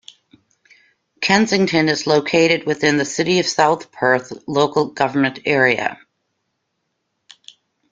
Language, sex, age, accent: English, female, 50-59, United States English